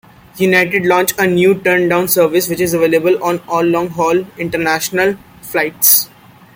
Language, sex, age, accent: English, male, 19-29, India and South Asia (India, Pakistan, Sri Lanka)